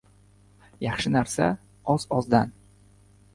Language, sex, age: Uzbek, male, 19-29